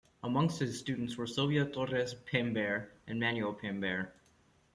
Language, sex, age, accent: English, male, 19-29, United States English